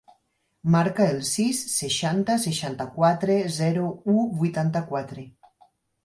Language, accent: Catalan, valencià